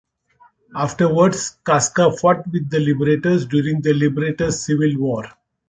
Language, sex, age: English, male, 60-69